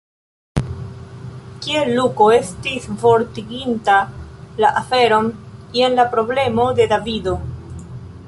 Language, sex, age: Esperanto, female, 19-29